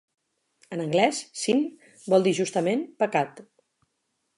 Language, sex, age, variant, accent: Catalan, female, 40-49, Central, central; Oriental